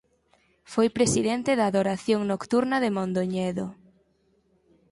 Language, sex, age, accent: Galician, female, 19-29, Normativo (estándar)